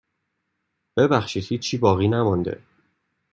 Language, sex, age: Persian, male, 19-29